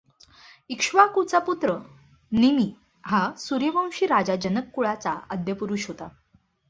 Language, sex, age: Marathi, female, 19-29